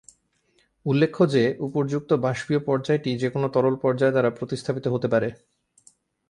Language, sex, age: Bengali, male, 19-29